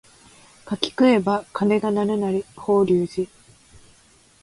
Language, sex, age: Japanese, female, 19-29